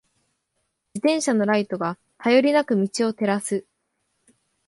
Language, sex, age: Japanese, female, under 19